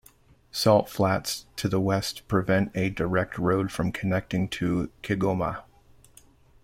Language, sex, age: English, male, 40-49